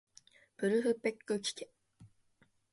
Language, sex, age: Japanese, female, 19-29